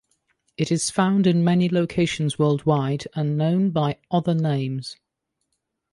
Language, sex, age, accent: English, male, 19-29, England English